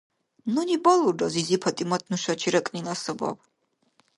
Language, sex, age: Dargwa, female, 19-29